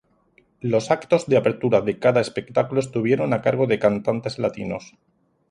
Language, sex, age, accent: Spanish, male, 40-49, España: Sur peninsular (Andalucia, Extremadura, Murcia)